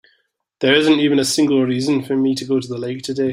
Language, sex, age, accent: English, male, 30-39, Scottish English